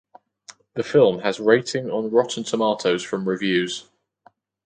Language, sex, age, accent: English, male, under 19, England English